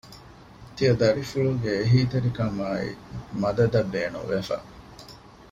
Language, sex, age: Divehi, male, 30-39